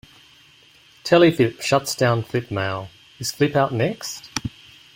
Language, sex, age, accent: English, male, 40-49, Australian English